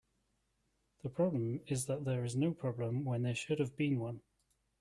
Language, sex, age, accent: English, male, 30-39, Welsh English